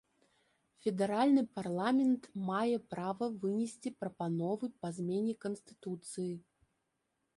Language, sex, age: Belarusian, female, 40-49